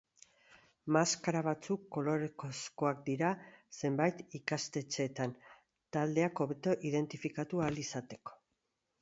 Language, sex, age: Basque, female, 50-59